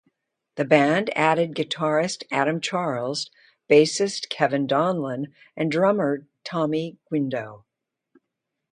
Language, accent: English, United States English